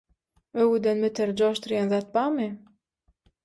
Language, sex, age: Turkmen, female, 19-29